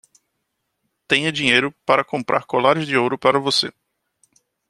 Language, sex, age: Portuguese, male, 40-49